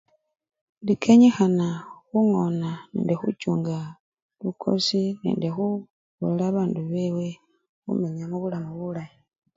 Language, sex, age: Luyia, male, 30-39